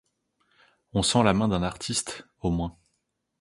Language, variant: French, Français de métropole